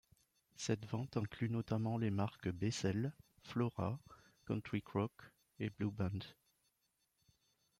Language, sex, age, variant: French, male, 50-59, Français de métropole